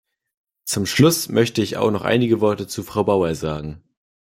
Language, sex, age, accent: German, male, 19-29, Deutschland Deutsch